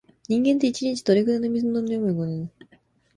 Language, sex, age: Japanese, female, 19-29